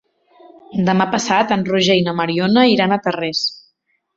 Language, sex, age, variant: Catalan, female, 19-29, Central